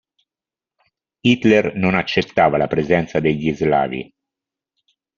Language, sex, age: Italian, male, 50-59